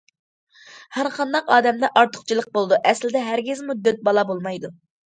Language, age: Uyghur, 19-29